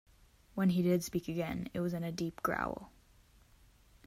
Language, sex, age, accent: English, female, under 19, United States English